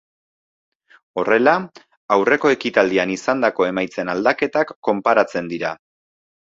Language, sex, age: Basque, male, 19-29